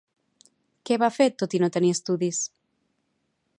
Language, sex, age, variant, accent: Catalan, female, 40-49, Central, central